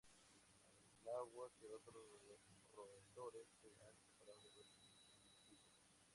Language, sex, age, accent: Spanish, male, 19-29, México